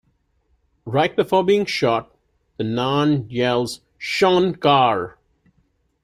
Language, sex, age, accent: English, male, 40-49, India and South Asia (India, Pakistan, Sri Lanka)